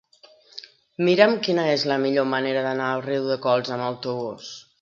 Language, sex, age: Catalan, female, 40-49